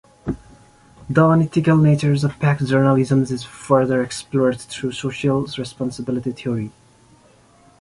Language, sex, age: English, male, 19-29